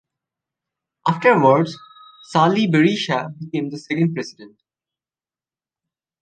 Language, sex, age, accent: English, male, 19-29, India and South Asia (India, Pakistan, Sri Lanka)